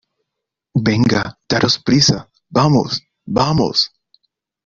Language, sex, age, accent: Spanish, male, 19-29, América central